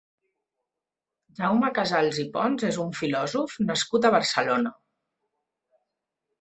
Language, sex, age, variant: Catalan, female, 40-49, Central